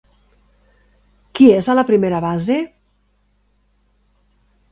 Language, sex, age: Catalan, female, 60-69